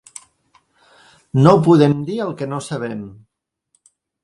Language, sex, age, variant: Catalan, male, 50-59, Central